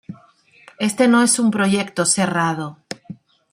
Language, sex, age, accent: Spanish, female, 40-49, España: Islas Canarias